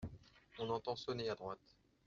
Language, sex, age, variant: French, male, 30-39, Français de métropole